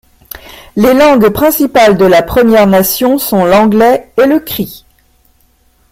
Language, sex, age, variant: French, female, 50-59, Français de métropole